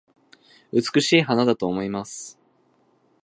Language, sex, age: Japanese, male, 19-29